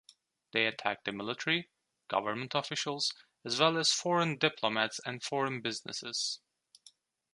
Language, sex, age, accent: English, male, 19-29, United States English